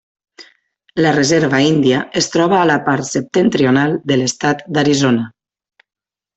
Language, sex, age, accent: Catalan, female, 30-39, valencià